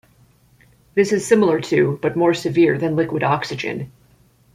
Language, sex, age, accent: English, female, 19-29, United States English